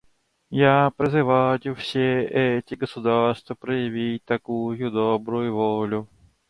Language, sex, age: Russian, male, 30-39